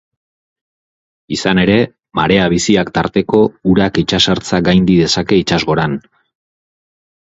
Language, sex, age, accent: Basque, male, 30-39, Erdialdekoa edo Nafarra (Gipuzkoa, Nafarroa)